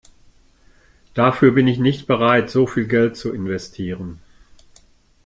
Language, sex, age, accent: German, male, 60-69, Deutschland Deutsch